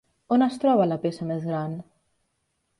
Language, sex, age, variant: Catalan, female, 19-29, Central